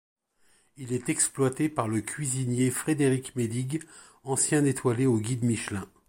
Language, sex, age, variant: French, male, 50-59, Français de métropole